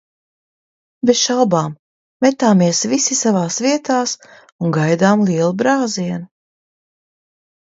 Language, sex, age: Latvian, female, 40-49